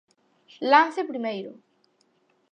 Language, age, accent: Galician, 40-49, Oriental (común en zona oriental)